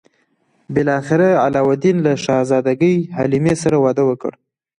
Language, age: Pashto, 19-29